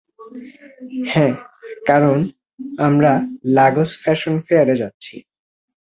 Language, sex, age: Bengali, male, 19-29